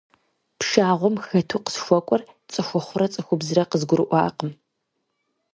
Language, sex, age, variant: Kabardian, female, 19-29, Адыгэбзэ (Къэбэрдей, Кирил, псоми зэдай)